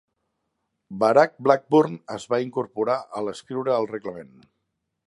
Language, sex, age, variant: Catalan, male, 30-39, Central